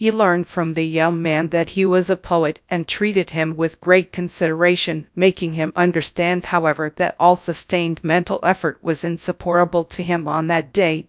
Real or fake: fake